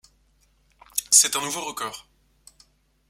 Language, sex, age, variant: French, male, 30-39, Français de métropole